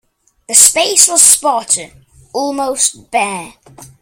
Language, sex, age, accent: English, male, under 19, England English